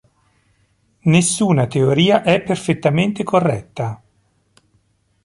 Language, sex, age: Italian, male, 40-49